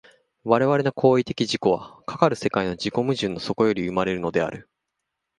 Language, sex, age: Japanese, male, 30-39